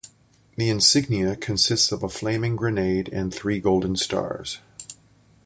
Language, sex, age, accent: English, male, 60-69, United States English